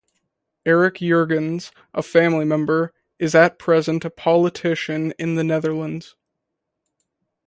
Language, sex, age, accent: English, male, 19-29, Canadian English